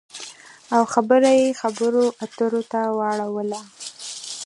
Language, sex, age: Pashto, female, 19-29